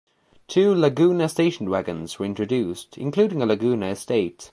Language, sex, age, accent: English, male, under 19, England English